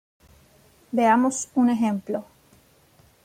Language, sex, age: Spanish, female, 19-29